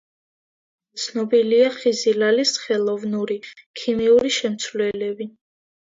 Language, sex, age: Georgian, female, under 19